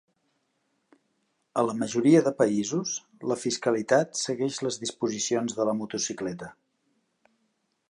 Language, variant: Catalan, Central